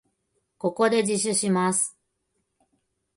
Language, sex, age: Japanese, female, 30-39